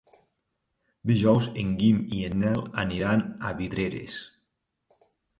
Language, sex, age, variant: Catalan, male, 40-49, Nord-Occidental